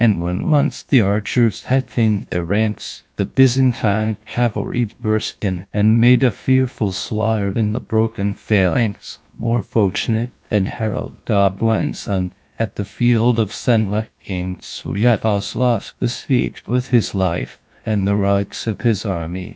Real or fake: fake